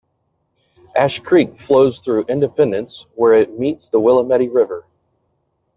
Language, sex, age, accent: English, male, 30-39, United States English